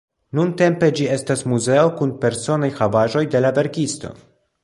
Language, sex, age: Esperanto, male, 19-29